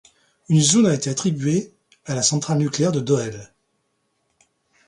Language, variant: French, Français de métropole